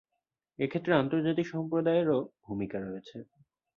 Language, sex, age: Bengali, male, 19-29